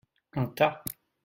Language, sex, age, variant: French, male, 19-29, Français de métropole